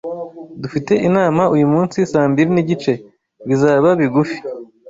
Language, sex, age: Kinyarwanda, male, 19-29